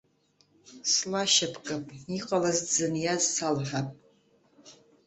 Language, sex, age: Abkhazian, female, 50-59